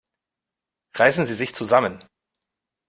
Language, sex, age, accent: German, male, 30-39, Deutschland Deutsch